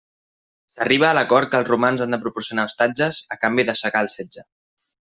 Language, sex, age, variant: Catalan, male, 19-29, Central